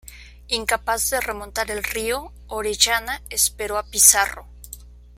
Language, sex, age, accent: Spanish, female, 30-39, México